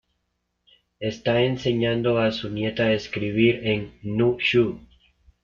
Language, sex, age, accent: Spanish, male, under 19, Andino-Pacífico: Colombia, Perú, Ecuador, oeste de Bolivia y Venezuela andina